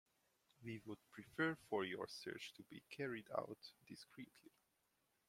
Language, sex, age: English, male, 30-39